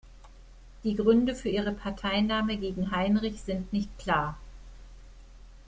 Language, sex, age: German, female, 50-59